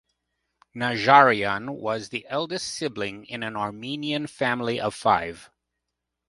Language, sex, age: English, male, 50-59